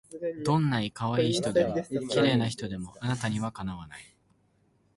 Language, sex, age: Japanese, male, under 19